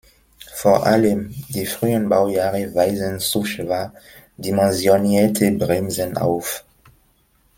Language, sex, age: German, male, 19-29